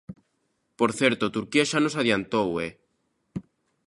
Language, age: Galician, 19-29